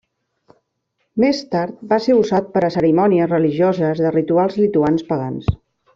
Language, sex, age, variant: Catalan, female, 50-59, Central